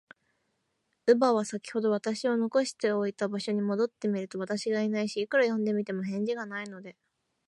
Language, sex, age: Japanese, female, under 19